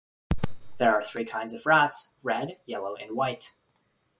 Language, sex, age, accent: English, male, under 19, United States English